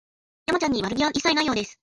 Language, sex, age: Japanese, female, 30-39